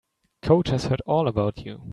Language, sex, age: English, male, 19-29